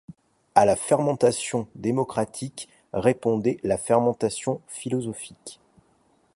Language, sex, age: French, male, 40-49